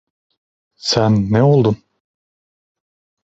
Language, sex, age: Turkish, male, 30-39